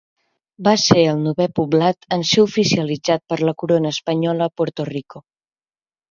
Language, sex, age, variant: Catalan, male, under 19, Central